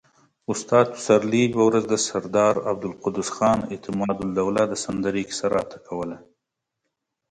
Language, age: Pashto, 30-39